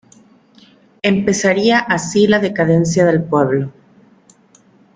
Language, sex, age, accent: Spanish, female, 30-39, México